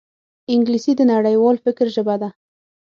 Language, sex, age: Pashto, female, 19-29